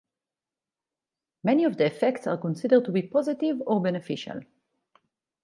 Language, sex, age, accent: English, female, 40-49, Israeli